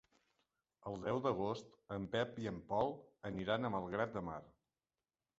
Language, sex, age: Catalan, male, 50-59